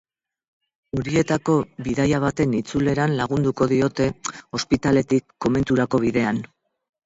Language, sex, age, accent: Basque, female, 60-69, Mendebalekoa (Araba, Bizkaia, Gipuzkoako mendebaleko herri batzuk)